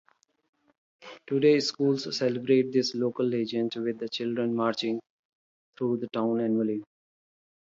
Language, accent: English, India and South Asia (India, Pakistan, Sri Lanka)